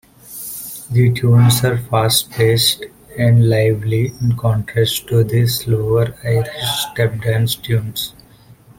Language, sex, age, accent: English, male, 19-29, India and South Asia (India, Pakistan, Sri Lanka)